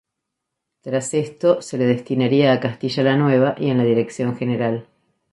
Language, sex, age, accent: Spanish, female, 50-59, Rioplatense: Argentina, Uruguay, este de Bolivia, Paraguay